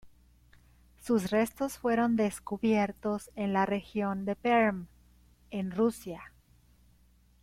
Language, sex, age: Spanish, female, 40-49